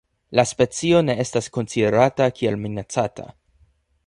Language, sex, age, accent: Esperanto, male, 19-29, Internacia